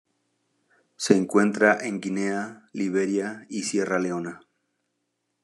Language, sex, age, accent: Spanish, male, 40-49, México